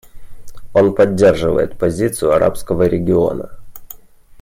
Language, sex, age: Russian, male, 19-29